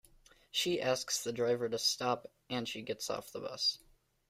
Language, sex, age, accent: English, male, 19-29, United States English